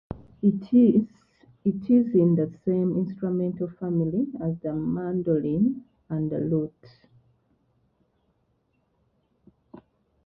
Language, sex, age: English, female, 40-49